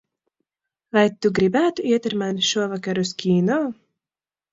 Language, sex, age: Latvian, female, under 19